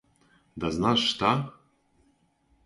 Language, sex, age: Serbian, male, 50-59